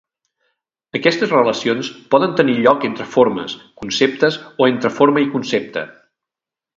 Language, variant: Catalan, Central